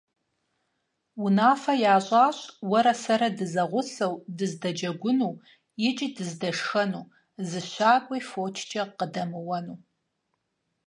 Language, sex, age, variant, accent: Kabardian, female, 30-39, Адыгэбзэ (Къэбэрдей, Кирил, псоми зэдай), Джылэхъстэней (Gilahsteney)